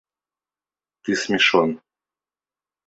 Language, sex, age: Russian, male, 19-29